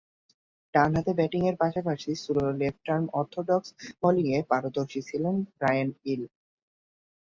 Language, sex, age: Bengali, male, 19-29